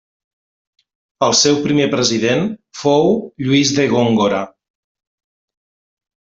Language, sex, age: Catalan, male, 40-49